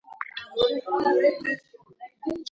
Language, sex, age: Georgian, female, under 19